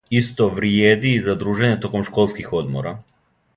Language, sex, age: Serbian, male, 19-29